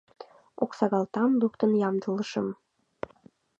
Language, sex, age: Mari, female, 19-29